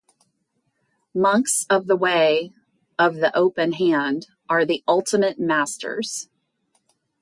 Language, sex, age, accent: English, female, 50-59, United States English